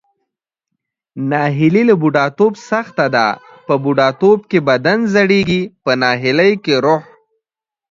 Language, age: Pashto, 19-29